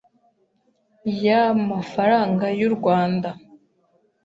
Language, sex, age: Kinyarwanda, female, 19-29